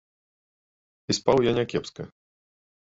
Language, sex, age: Belarusian, male, 30-39